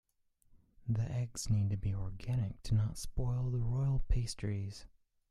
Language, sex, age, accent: English, male, 19-29, United States English